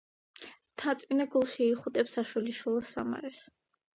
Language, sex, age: Georgian, female, under 19